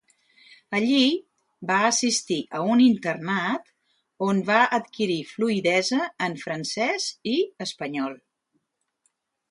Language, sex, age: Catalan, female, 60-69